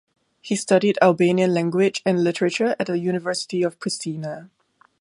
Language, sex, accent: English, female, Singaporean English